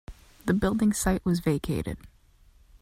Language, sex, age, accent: English, female, 19-29, Canadian English